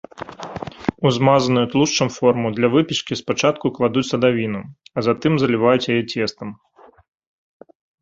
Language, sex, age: Belarusian, male, 30-39